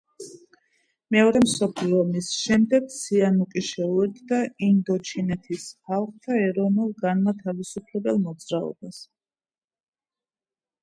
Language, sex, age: Georgian, female, under 19